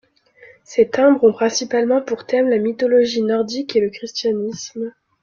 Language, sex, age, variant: French, female, 19-29, Français de métropole